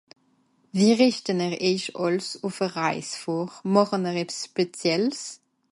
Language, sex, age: Swiss German, female, 19-29